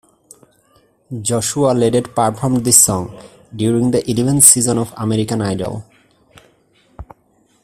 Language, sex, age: English, male, 19-29